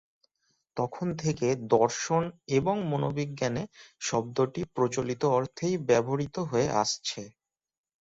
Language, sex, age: Bengali, male, 19-29